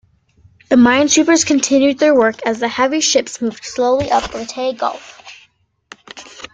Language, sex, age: English, female, under 19